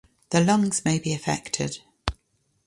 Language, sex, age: English, female, 50-59